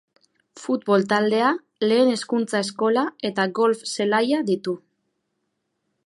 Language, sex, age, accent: Basque, female, 19-29, Mendebalekoa (Araba, Bizkaia, Gipuzkoako mendebaleko herri batzuk)